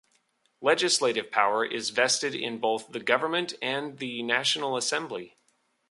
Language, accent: English, United States English